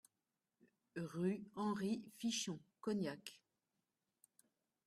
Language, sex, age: French, female, 50-59